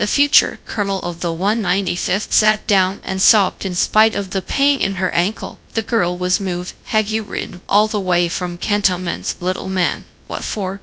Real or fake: fake